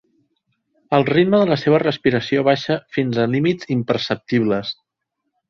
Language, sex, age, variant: Catalan, male, 30-39, Central